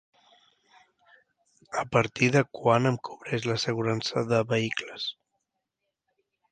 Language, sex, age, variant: Catalan, male, 30-39, Central